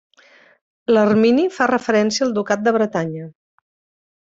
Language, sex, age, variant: Catalan, female, 50-59, Central